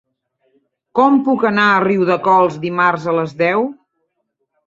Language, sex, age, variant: Catalan, female, 50-59, Central